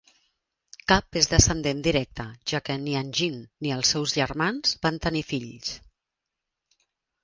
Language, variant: Catalan, Central